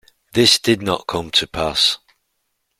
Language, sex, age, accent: English, male, 50-59, England English